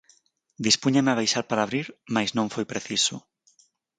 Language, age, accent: Galician, 19-29, Normativo (estándar)